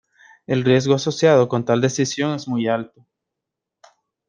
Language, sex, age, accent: Spanish, male, 19-29, América central